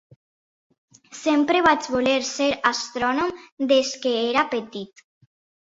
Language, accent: Catalan, valencià